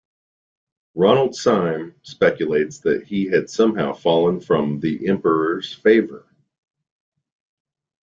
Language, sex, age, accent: English, male, 40-49, United States English